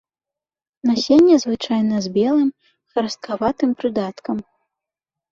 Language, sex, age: Belarusian, female, under 19